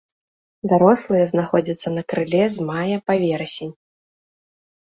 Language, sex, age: Belarusian, female, 19-29